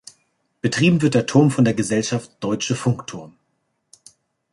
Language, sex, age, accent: German, male, 30-39, Deutschland Deutsch